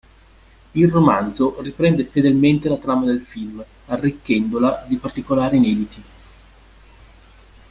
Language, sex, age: Italian, male, 40-49